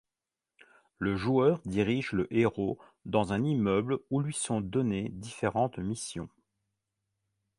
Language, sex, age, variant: French, male, 50-59, Français de métropole